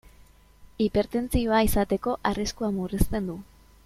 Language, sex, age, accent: Basque, female, 19-29, Mendebalekoa (Araba, Bizkaia, Gipuzkoako mendebaleko herri batzuk)